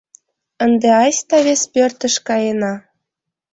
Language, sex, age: Mari, female, 19-29